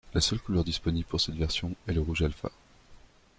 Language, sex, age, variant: French, male, 19-29, Français de métropole